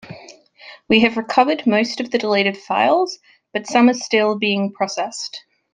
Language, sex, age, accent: English, female, 30-39, Australian English